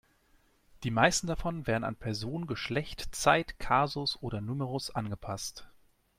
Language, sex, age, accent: German, male, 19-29, Deutschland Deutsch